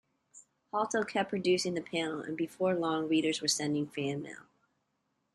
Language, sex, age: English, female, 40-49